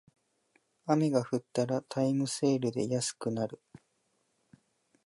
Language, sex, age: Japanese, male, 19-29